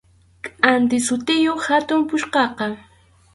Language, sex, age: Arequipa-La Unión Quechua, female, 19-29